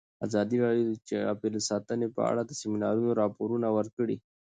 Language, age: Pashto, 40-49